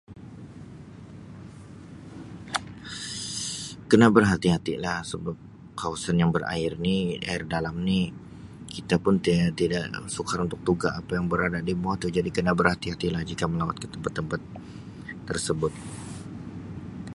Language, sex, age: Sabah Malay, male, 19-29